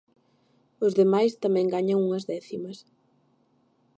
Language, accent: Galician, Oriental (común en zona oriental)